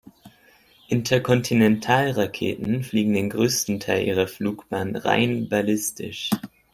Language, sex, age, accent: German, male, 19-29, Deutschland Deutsch